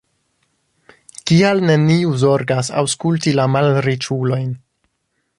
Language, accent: Esperanto, Internacia